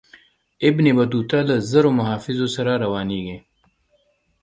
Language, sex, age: Pashto, male, 30-39